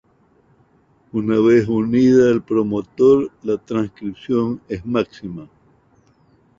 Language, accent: Spanish, Andino-Pacífico: Colombia, Perú, Ecuador, oeste de Bolivia y Venezuela andina